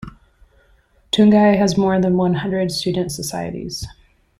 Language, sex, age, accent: English, female, 30-39, United States English